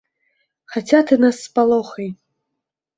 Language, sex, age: Belarusian, female, 30-39